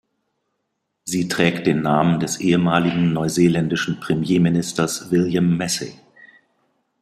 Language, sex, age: German, male, 50-59